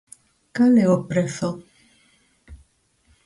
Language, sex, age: Galician, female, 40-49